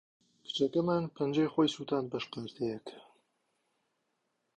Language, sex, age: Central Kurdish, male, 19-29